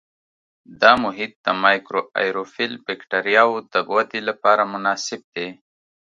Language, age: Pashto, 30-39